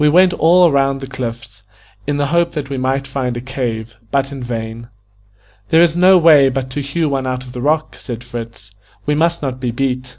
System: none